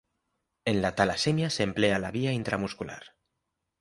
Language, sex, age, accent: Spanish, male, 19-29, España: Norte peninsular (Asturias, Castilla y León, Cantabria, País Vasco, Navarra, Aragón, La Rioja, Guadalajara, Cuenca)